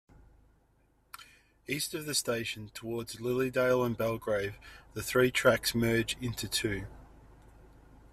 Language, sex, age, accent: English, male, 30-39, Australian English